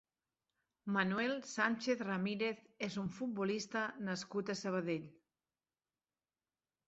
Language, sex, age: Catalan, female, 40-49